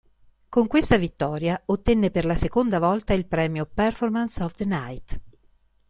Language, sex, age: Italian, female, 50-59